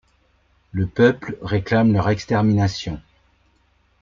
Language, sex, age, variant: French, male, 40-49, Français de métropole